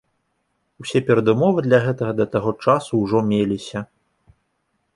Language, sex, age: Belarusian, male, 19-29